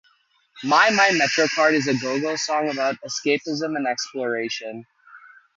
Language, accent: English, England English